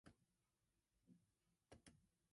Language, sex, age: English, female, under 19